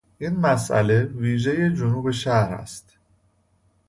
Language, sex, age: Persian, male, 30-39